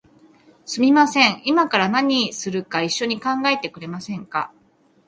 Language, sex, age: Japanese, female, 30-39